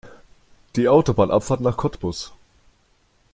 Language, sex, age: German, male, 19-29